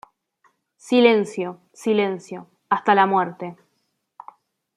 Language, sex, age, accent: Spanish, female, under 19, Rioplatense: Argentina, Uruguay, este de Bolivia, Paraguay